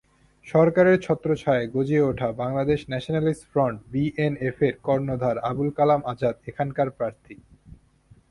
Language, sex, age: Bengali, male, 19-29